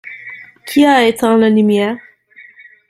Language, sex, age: French, female, 30-39